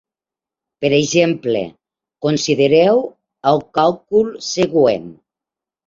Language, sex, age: Catalan, female, 60-69